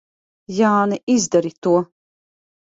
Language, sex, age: Latvian, female, 40-49